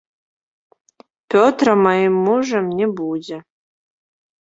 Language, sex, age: Belarusian, female, 19-29